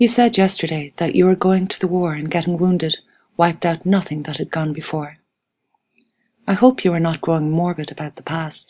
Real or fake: real